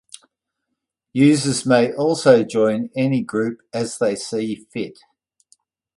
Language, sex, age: English, male, 60-69